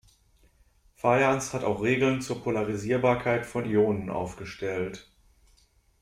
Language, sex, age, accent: German, male, 30-39, Deutschland Deutsch